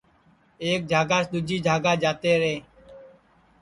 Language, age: Sansi, 19-29